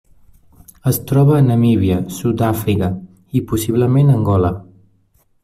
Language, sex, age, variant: Catalan, male, 19-29, Nord-Occidental